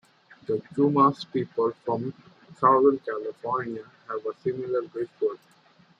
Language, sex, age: English, male, 19-29